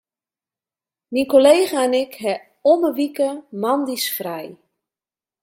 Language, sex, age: Western Frisian, female, 40-49